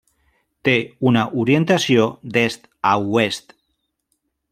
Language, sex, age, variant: Catalan, male, 40-49, Central